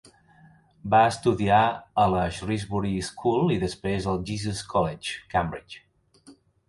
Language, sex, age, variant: Catalan, male, 30-39, Central